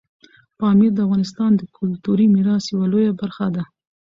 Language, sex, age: Pashto, female, 19-29